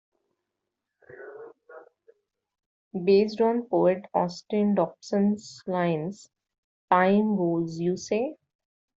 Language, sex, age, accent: English, female, 30-39, India and South Asia (India, Pakistan, Sri Lanka)